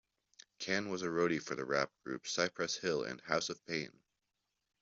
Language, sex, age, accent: English, male, under 19, Canadian English